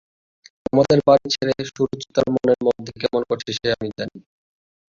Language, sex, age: Bengali, male, 19-29